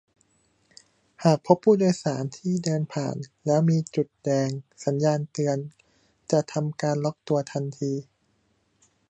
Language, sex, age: Thai, male, 19-29